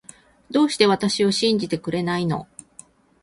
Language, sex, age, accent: Japanese, female, 60-69, 関西